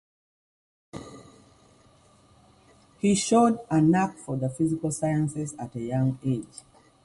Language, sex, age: English, female, 50-59